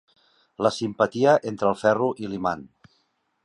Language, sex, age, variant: Catalan, male, 50-59, Central